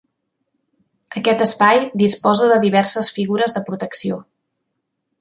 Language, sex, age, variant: Catalan, female, 40-49, Central